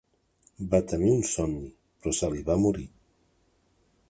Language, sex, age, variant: Catalan, male, 40-49, Central